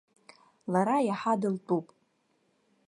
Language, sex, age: Abkhazian, female, 30-39